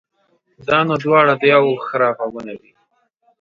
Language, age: Pashto, 19-29